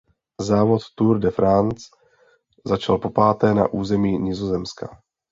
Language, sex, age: Czech, male, 30-39